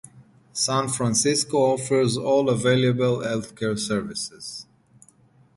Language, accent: English, United States English